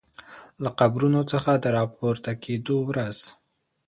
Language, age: Pashto, 19-29